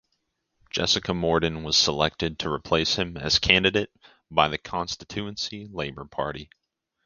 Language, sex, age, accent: English, male, 19-29, United States English